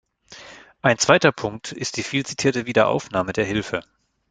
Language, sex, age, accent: German, male, 40-49, Deutschland Deutsch